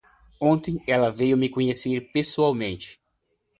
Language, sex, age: Portuguese, male, 50-59